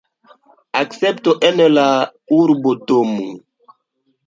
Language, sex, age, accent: Esperanto, male, 19-29, Internacia